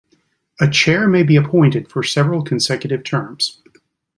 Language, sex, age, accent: English, male, 60-69, United States English